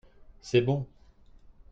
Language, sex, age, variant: French, male, 30-39, Français de métropole